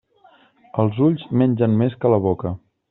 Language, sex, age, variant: Catalan, male, 30-39, Central